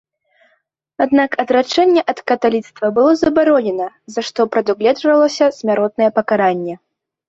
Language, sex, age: Belarusian, female, 19-29